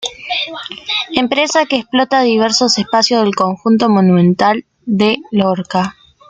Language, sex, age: Spanish, female, 19-29